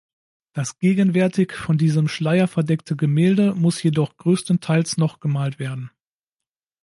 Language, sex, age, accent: German, male, 40-49, Deutschland Deutsch